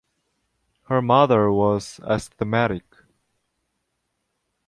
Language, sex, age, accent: English, male, 19-29, United States English